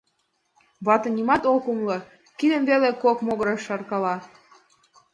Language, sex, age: Mari, female, 19-29